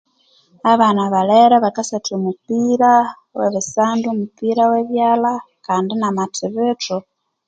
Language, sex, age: Konzo, female, 30-39